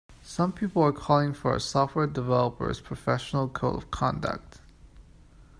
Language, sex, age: English, male, 19-29